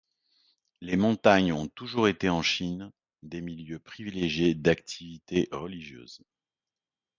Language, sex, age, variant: French, male, 40-49, Français de métropole